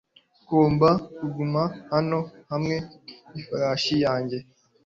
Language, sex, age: Kinyarwanda, male, under 19